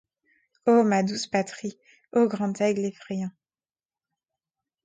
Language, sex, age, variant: French, female, 30-39, Français de métropole